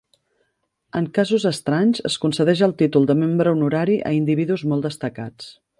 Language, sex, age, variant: Catalan, female, 30-39, Central